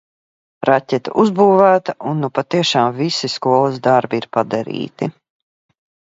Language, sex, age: Latvian, female, 50-59